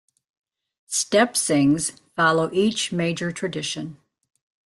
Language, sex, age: English, female, 70-79